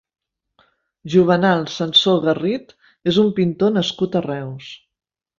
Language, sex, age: Catalan, female, 50-59